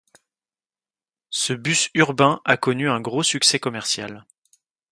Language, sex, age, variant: French, male, 19-29, Français de métropole